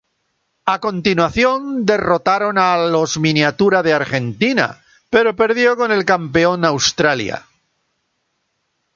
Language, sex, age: Spanish, female, 70-79